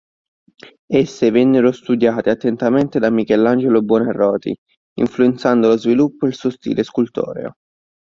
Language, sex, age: Italian, male, 19-29